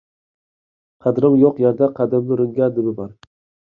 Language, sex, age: Uyghur, male, 19-29